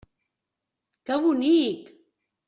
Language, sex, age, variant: Catalan, female, 60-69, Central